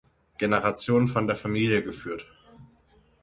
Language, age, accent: German, 30-39, Deutschland Deutsch